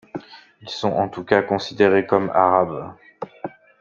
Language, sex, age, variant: French, male, 19-29, Français de métropole